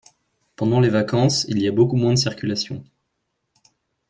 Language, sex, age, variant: French, male, under 19, Français de métropole